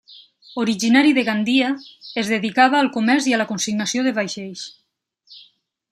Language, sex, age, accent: Catalan, female, 30-39, valencià